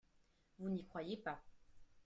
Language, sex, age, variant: French, male, 19-29, Français de métropole